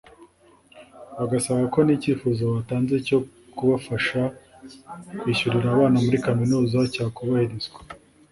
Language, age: Kinyarwanda, 30-39